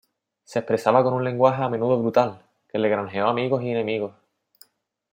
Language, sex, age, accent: Spanish, male, 19-29, España: Sur peninsular (Andalucia, Extremadura, Murcia)